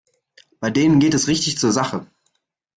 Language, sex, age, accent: German, male, 19-29, Deutschland Deutsch